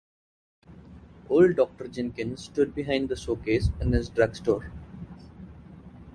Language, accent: English, India and South Asia (India, Pakistan, Sri Lanka)